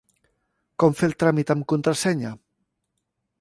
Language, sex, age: Catalan, male, 40-49